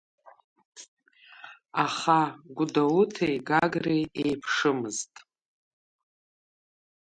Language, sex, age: Abkhazian, female, 50-59